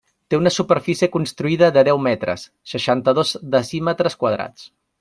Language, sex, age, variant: Catalan, male, 30-39, Nord-Occidental